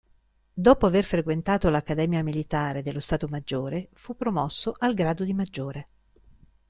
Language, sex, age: Italian, female, 50-59